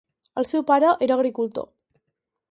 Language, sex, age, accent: Catalan, female, under 19, gironí